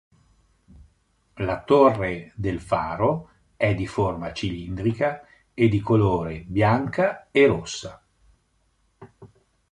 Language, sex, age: Italian, male, 60-69